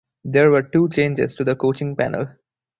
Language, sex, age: English, male, 19-29